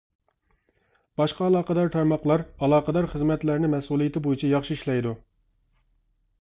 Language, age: Uyghur, 30-39